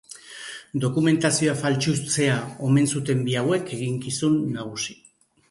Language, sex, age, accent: Basque, male, 60-69, Erdialdekoa edo Nafarra (Gipuzkoa, Nafarroa)